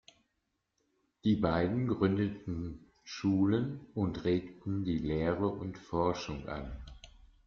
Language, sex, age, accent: German, male, 50-59, Deutschland Deutsch